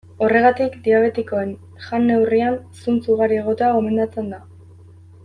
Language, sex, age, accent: Basque, female, 19-29, Erdialdekoa edo Nafarra (Gipuzkoa, Nafarroa)